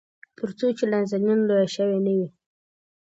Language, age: Pashto, under 19